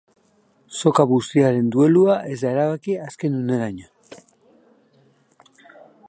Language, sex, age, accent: Basque, male, 50-59, Mendebalekoa (Araba, Bizkaia, Gipuzkoako mendebaleko herri batzuk)